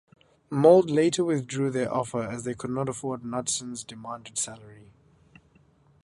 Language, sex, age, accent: English, male, 19-29, Southern African (South Africa, Zimbabwe, Namibia)